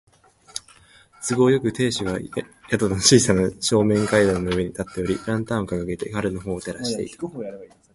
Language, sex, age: Japanese, male, 19-29